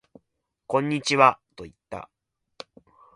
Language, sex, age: Japanese, male, 19-29